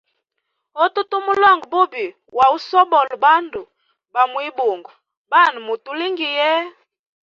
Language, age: Hemba, 30-39